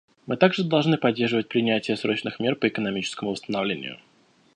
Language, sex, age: Russian, male, 19-29